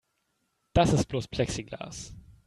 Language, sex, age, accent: German, male, 19-29, Deutschland Deutsch